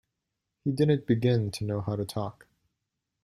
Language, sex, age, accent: English, male, 19-29, United States English